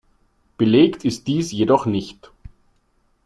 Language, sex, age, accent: German, male, 30-39, Österreichisches Deutsch